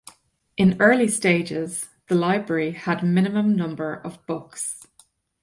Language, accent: English, Irish English